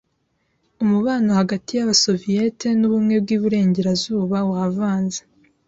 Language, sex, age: Kinyarwanda, female, 19-29